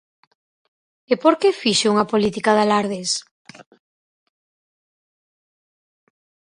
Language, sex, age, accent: Galician, female, 40-49, Normativo (estándar)